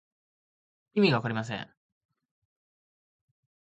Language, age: Japanese, 19-29